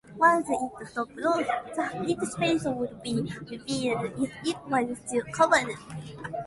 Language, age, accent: English, 19-29, United States English